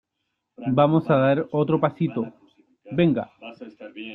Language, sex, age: Spanish, male, 19-29